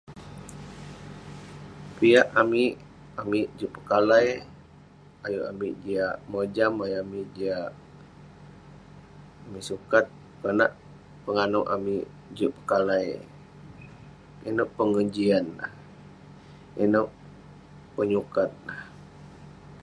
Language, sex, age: Western Penan, male, 19-29